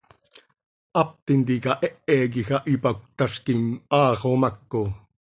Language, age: Seri, 40-49